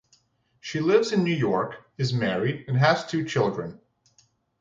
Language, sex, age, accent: English, male, 19-29, United States English